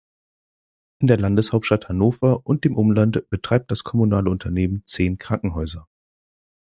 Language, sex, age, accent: German, male, 19-29, Deutschland Deutsch